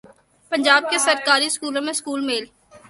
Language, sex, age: Urdu, female, 19-29